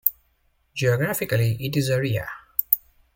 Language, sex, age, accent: English, male, 30-39, England English